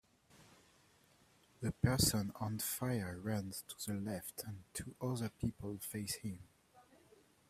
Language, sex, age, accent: English, male, 30-39, Canadian English